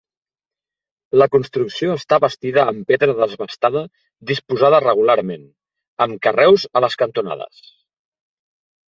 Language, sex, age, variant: Catalan, male, 30-39, Central